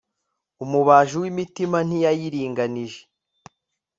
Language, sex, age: Kinyarwanda, male, 19-29